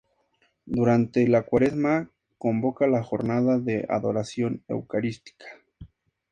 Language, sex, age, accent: Spanish, male, 19-29, México